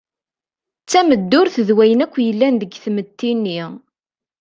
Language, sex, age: Kabyle, female, 30-39